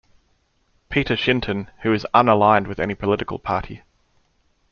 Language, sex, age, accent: English, male, 40-49, Australian English